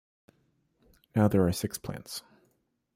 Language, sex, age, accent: English, male, 19-29, United States English